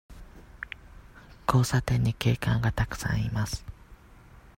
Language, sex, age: Japanese, male, 19-29